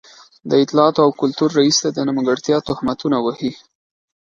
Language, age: Pashto, 19-29